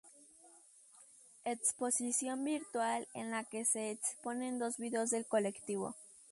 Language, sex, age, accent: Spanish, female, under 19, México